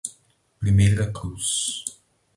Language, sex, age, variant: Portuguese, male, 30-39, Portuguese (Brasil)